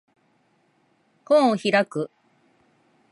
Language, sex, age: Japanese, female, 50-59